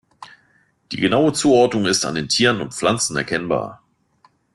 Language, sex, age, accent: German, male, 40-49, Deutschland Deutsch